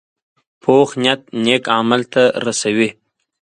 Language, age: Pashto, 19-29